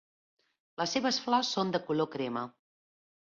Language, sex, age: Catalan, female, 40-49